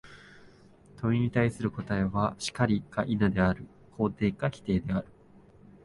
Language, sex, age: Japanese, male, 19-29